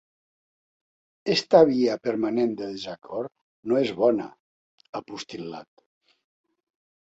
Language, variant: Catalan, Central